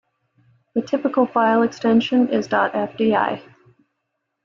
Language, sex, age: English, female, 30-39